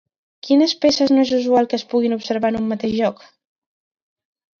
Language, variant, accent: Catalan, Central, central